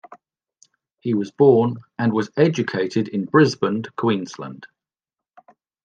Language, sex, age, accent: English, male, 40-49, England English